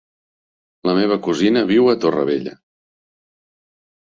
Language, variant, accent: Catalan, Central, central